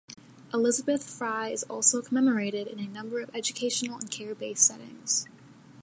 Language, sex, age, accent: English, female, 19-29, United States English